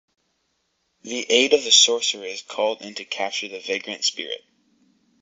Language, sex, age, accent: English, male, under 19, United States English